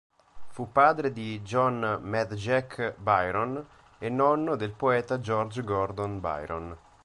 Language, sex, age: Italian, male, 19-29